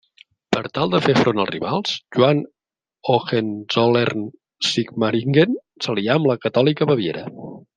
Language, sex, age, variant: Catalan, male, 40-49, Central